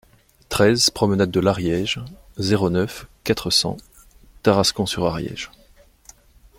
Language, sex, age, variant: French, male, 30-39, Français de métropole